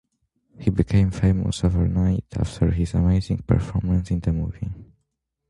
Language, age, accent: English, under 19, United States English